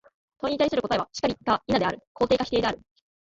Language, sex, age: Japanese, female, under 19